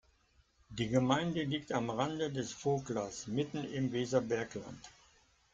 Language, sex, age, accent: German, male, 70-79, Deutschland Deutsch